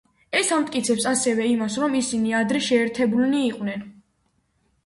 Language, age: Georgian, under 19